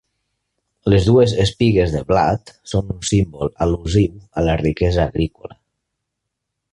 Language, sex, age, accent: Catalan, male, 50-59, valencià